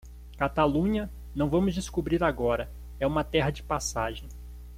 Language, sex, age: Portuguese, male, 30-39